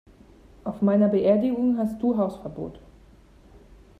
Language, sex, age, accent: German, female, 40-49, Deutschland Deutsch